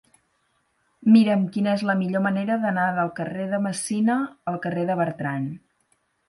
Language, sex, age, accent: Catalan, female, 30-39, gironí